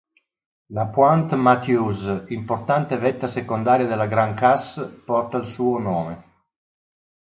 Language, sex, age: Italian, male, 60-69